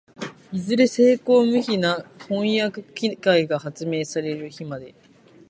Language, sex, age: Japanese, female, 19-29